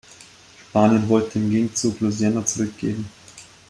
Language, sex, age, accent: German, male, 19-29, Österreichisches Deutsch